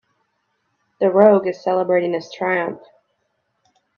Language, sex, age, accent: English, female, 30-39, United States English